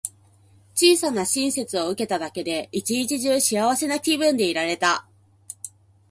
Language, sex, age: Japanese, female, 30-39